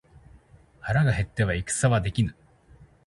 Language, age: Japanese, 30-39